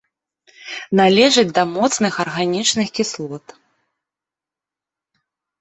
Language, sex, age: Belarusian, female, 30-39